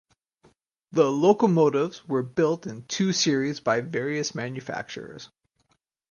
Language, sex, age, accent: English, male, 30-39, United States English